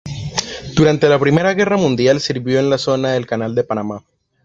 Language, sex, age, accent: Spanish, male, 19-29, Andino-Pacífico: Colombia, Perú, Ecuador, oeste de Bolivia y Venezuela andina